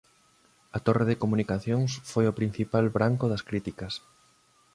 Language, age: Galician, 30-39